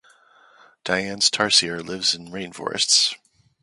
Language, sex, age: English, male, 40-49